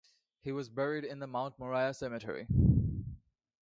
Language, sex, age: English, male, 19-29